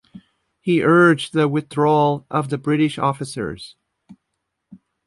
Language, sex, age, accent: English, male, 50-59, United States English